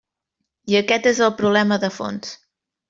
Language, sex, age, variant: Catalan, female, 19-29, Central